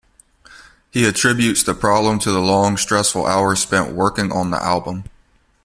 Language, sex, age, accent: English, male, 19-29, United States English